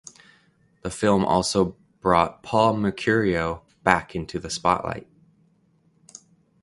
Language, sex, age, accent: English, male, 30-39, Canadian English